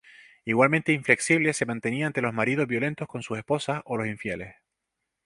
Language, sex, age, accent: Spanish, male, 50-59, España: Islas Canarias